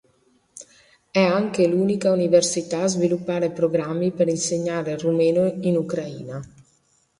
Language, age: Italian, 40-49